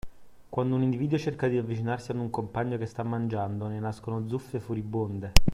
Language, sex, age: Italian, male, 19-29